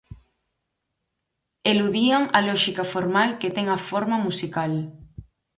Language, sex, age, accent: Galician, female, 19-29, Normativo (estándar)